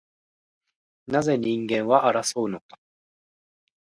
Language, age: Japanese, 30-39